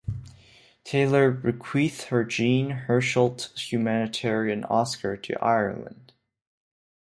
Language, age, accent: English, under 19, Canadian English